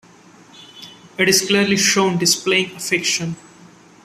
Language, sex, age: English, male, 19-29